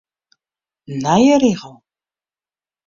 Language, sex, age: Western Frisian, female, 30-39